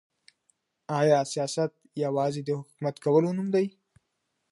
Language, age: Pashto, 19-29